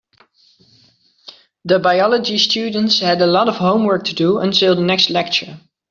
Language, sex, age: English, male, under 19